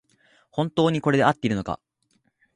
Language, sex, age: Japanese, male, 19-29